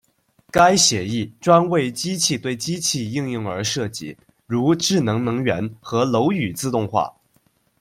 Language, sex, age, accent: Chinese, male, under 19, 出生地：江西省